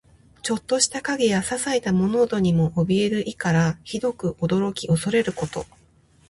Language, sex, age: Japanese, female, 30-39